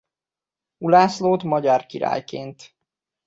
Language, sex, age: Hungarian, male, 30-39